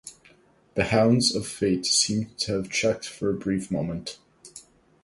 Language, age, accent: English, 19-29, Canadian English